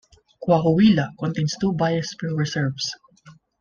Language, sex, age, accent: English, male, 19-29, Filipino